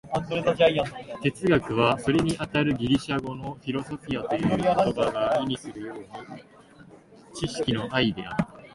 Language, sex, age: Japanese, male, 19-29